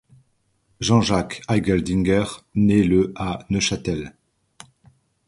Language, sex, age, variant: French, male, 40-49, Français de métropole